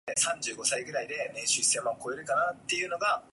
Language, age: English, 19-29